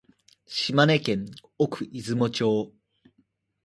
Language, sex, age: Japanese, male, under 19